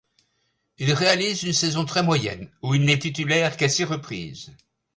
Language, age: French, 70-79